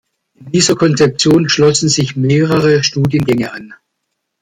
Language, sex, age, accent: German, male, 60-69, Deutschland Deutsch